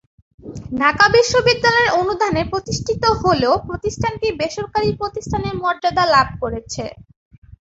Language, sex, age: Bengali, female, under 19